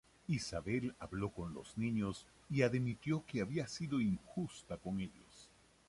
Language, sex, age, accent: Spanish, male, 60-69, Caribe: Cuba, Venezuela, Puerto Rico, República Dominicana, Panamá, Colombia caribeña, México caribeño, Costa del golfo de México